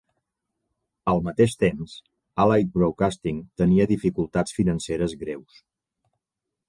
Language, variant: Catalan, Central